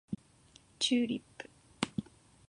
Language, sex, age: Japanese, female, 19-29